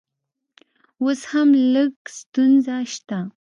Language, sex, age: Pashto, female, 19-29